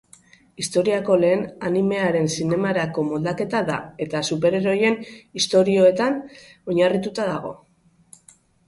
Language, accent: Basque, Mendebalekoa (Araba, Bizkaia, Gipuzkoako mendebaleko herri batzuk)